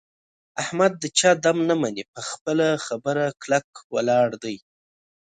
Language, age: Pashto, 30-39